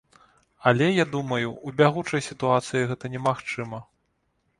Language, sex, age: Belarusian, male, 30-39